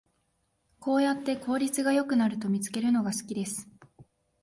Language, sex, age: Japanese, female, 19-29